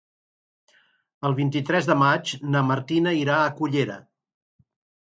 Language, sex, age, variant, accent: Catalan, male, 60-69, Central, central